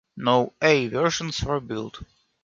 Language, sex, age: English, male, 19-29